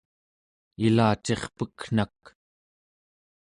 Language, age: Central Yupik, 30-39